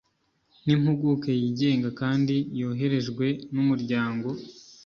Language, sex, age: Kinyarwanda, male, 19-29